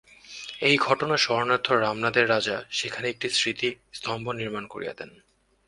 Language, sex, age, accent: Bengali, male, 19-29, শুদ্ধ